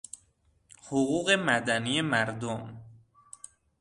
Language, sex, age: Persian, male, 19-29